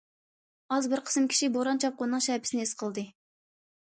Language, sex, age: Uyghur, female, under 19